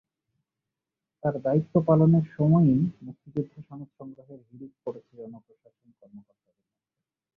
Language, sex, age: Bengali, male, 19-29